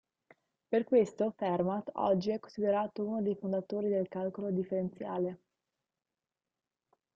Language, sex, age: Italian, female, 19-29